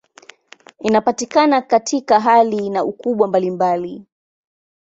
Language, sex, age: Swahili, female, 19-29